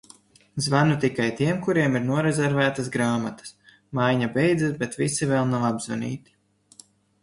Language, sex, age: Latvian, male, 19-29